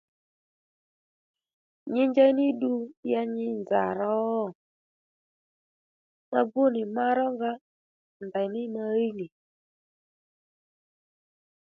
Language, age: Lendu, 19-29